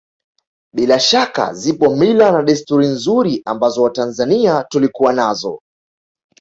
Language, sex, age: Swahili, male, 19-29